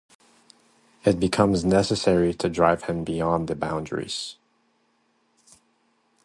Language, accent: English, United States English